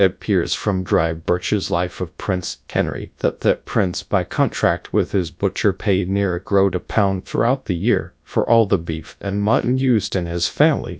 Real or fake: fake